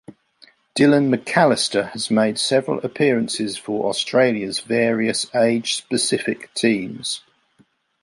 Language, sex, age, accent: English, male, 50-59, England English